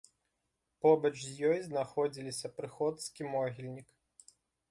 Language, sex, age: Belarusian, male, 19-29